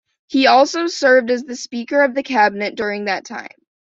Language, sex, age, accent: English, female, under 19, United States English